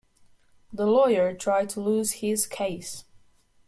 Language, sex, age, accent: English, female, 30-39, United States English